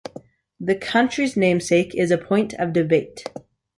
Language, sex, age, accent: English, male, under 19, United States English